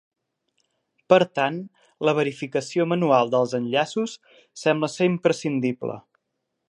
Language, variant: Catalan, Central